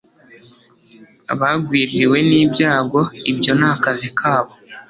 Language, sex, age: Kinyarwanda, male, under 19